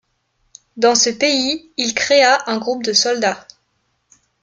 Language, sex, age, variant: French, female, 19-29, Français de métropole